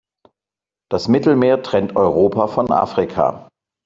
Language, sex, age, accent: German, male, 50-59, Deutschland Deutsch